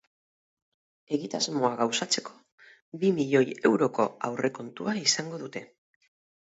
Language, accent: Basque, Mendebalekoa (Araba, Bizkaia, Gipuzkoako mendebaleko herri batzuk)